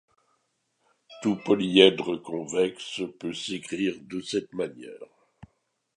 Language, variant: French, Français de métropole